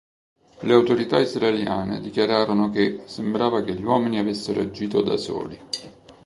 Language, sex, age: Italian, male, 50-59